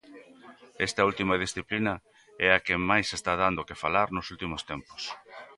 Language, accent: Galician, Normativo (estándar)